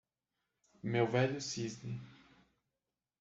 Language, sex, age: Portuguese, male, 19-29